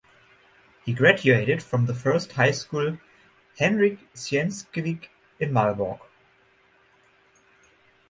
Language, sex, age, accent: English, male, 19-29, German Accent